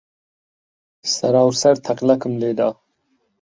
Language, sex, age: Central Kurdish, male, 30-39